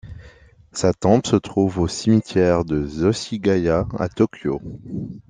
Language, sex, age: French, male, 30-39